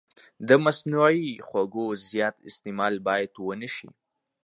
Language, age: Pashto, under 19